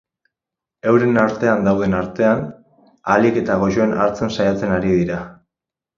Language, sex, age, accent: Basque, male, 19-29, Erdialdekoa edo Nafarra (Gipuzkoa, Nafarroa)